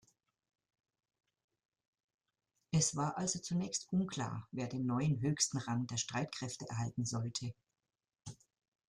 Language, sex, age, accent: German, female, 70-79, Deutschland Deutsch